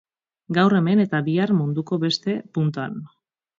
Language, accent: Basque, Erdialdekoa edo Nafarra (Gipuzkoa, Nafarroa)